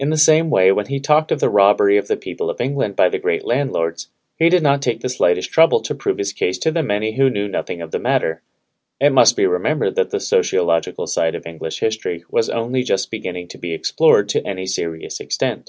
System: none